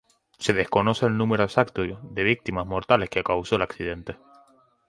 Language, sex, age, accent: Spanish, male, 19-29, España: Islas Canarias